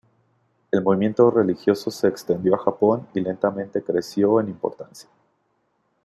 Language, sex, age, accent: Spanish, male, 30-39, México